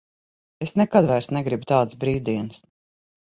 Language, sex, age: Latvian, female, 50-59